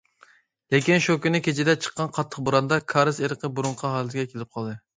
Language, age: Uyghur, 19-29